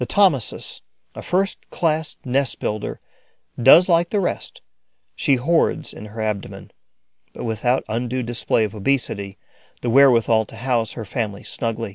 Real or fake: real